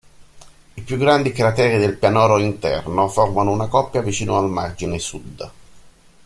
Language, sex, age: Italian, male, 50-59